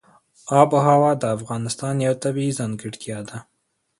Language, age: Pashto, 19-29